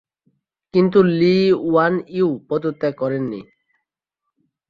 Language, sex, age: Bengali, male, 19-29